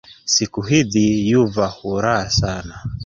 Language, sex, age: Swahili, male, 30-39